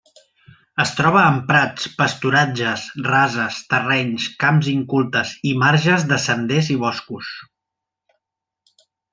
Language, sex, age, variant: Catalan, male, 40-49, Central